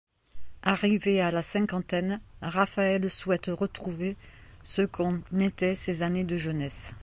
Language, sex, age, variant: French, female, 50-59, Français de métropole